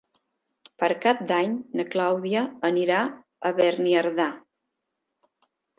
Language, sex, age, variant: Catalan, female, 50-59, Central